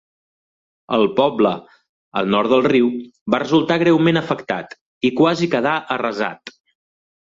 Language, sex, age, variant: Catalan, male, 40-49, Central